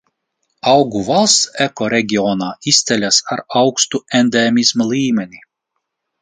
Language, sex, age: Latvian, male, 40-49